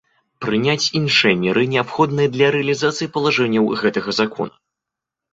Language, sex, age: Belarusian, male, 19-29